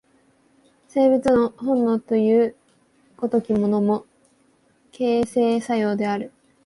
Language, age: Japanese, 19-29